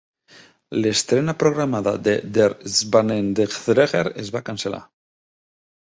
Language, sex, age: Catalan, male, 40-49